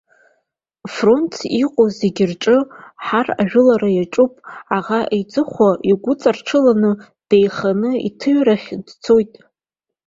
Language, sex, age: Abkhazian, female, 30-39